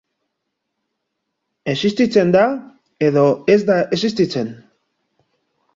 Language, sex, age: Basque, male, 40-49